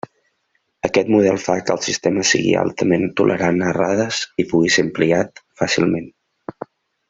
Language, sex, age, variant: Catalan, male, 30-39, Central